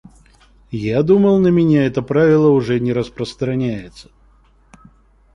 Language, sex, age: Russian, male, 19-29